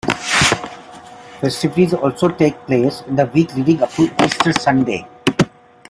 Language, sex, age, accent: English, male, 50-59, India and South Asia (India, Pakistan, Sri Lanka)